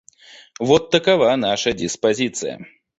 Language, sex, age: Russian, male, 30-39